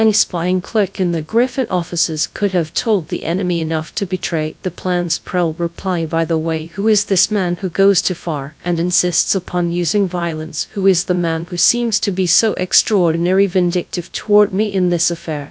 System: TTS, GradTTS